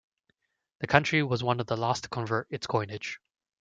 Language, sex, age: English, male, 19-29